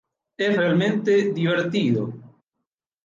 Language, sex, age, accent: Spanish, male, 50-59, Rioplatense: Argentina, Uruguay, este de Bolivia, Paraguay